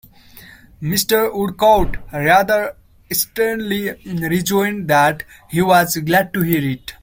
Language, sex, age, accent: English, male, 19-29, India and South Asia (India, Pakistan, Sri Lanka)